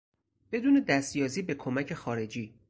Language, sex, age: Persian, male, 30-39